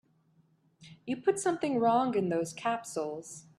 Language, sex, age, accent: English, female, 19-29, United States English